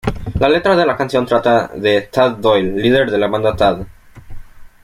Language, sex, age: Spanish, male, under 19